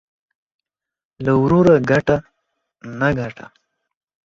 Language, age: Pashto, 19-29